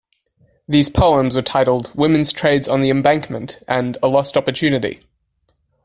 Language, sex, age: English, male, 19-29